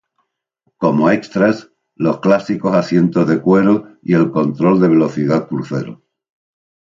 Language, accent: Spanish, España: Sur peninsular (Andalucia, Extremadura, Murcia)